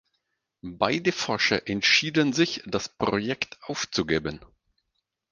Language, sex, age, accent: German, male, 50-59, Deutschland Deutsch